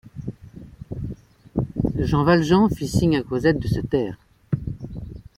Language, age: French, 60-69